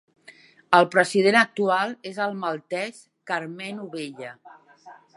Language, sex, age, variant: Catalan, female, 50-59, Central